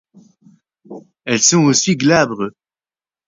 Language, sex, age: French, male, 19-29